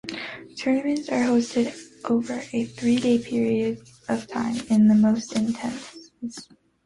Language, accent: English, United States English